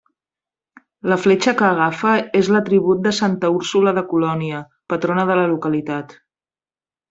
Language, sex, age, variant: Catalan, female, 40-49, Central